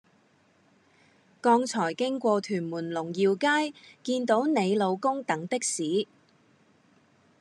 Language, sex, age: Cantonese, female, 30-39